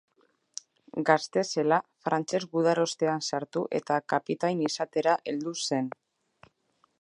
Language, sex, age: Basque, female, 30-39